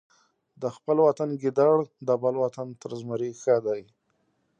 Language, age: Pashto, 30-39